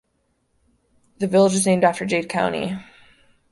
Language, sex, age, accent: English, female, under 19, United States English